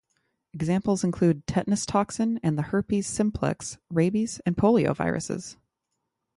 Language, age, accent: English, 30-39, United States English